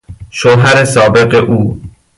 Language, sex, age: Persian, male, 19-29